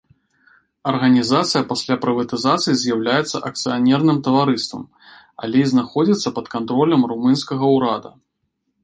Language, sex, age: Belarusian, male, 30-39